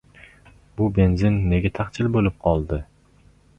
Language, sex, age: Uzbek, male, 19-29